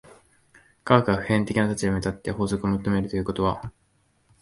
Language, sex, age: Japanese, male, 19-29